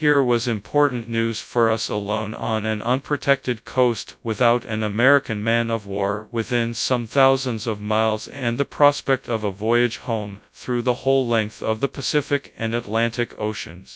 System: TTS, FastPitch